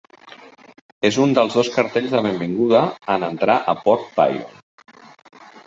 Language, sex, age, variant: Catalan, male, 50-59, Central